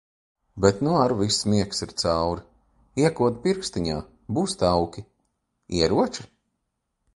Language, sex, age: Latvian, male, 40-49